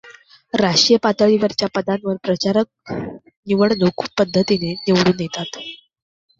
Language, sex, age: Marathi, female, 19-29